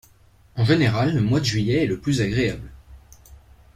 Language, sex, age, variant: French, male, under 19, Français de métropole